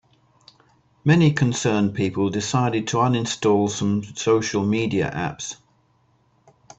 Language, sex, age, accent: English, male, 60-69, England English